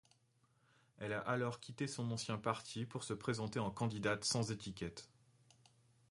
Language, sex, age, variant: French, male, 30-39, Français de métropole